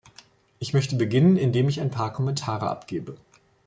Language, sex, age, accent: German, male, 40-49, Deutschland Deutsch